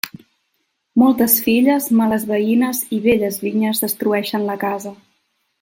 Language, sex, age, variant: Catalan, female, 19-29, Central